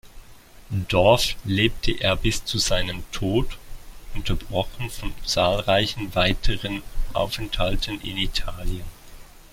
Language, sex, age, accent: German, male, 30-39, Schweizerdeutsch